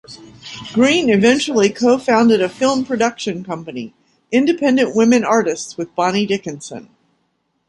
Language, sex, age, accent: English, female, 60-69, United States English